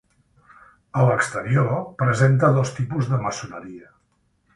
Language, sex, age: Catalan, male, 50-59